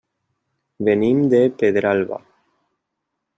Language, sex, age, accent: Catalan, male, 19-29, valencià